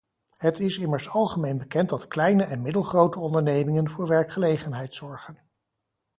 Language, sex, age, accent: Dutch, male, 50-59, Nederlands Nederlands